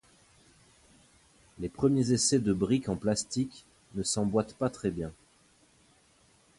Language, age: French, 30-39